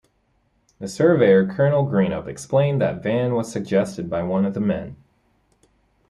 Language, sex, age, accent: English, male, 30-39, United States English